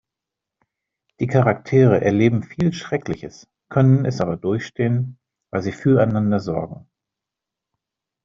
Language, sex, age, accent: German, male, 50-59, Deutschland Deutsch